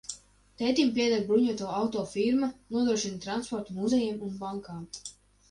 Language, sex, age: Latvian, male, under 19